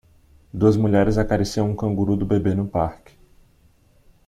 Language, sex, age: Portuguese, male, 19-29